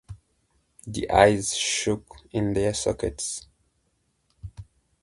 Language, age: English, 19-29